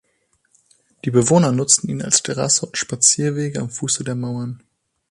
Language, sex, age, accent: German, female, 19-29, Deutschland Deutsch